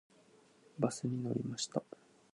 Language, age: Japanese, under 19